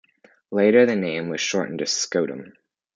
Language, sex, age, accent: English, male, under 19, Canadian English